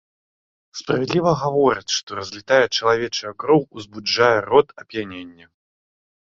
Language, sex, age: Belarusian, male, under 19